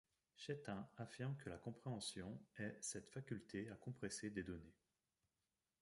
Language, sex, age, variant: French, male, 40-49, Français de métropole